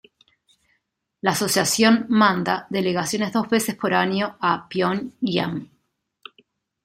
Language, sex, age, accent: Spanish, female, 40-49, Rioplatense: Argentina, Uruguay, este de Bolivia, Paraguay